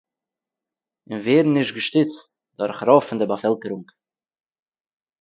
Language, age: Yiddish, 30-39